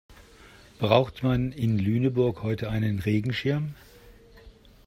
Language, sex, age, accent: German, male, 60-69, Deutschland Deutsch